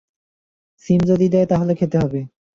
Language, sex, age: Bengali, male, 19-29